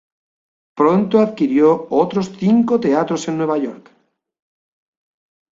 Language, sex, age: Spanish, male, 40-49